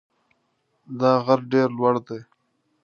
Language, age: Pashto, 30-39